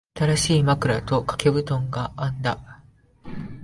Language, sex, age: Japanese, male, 19-29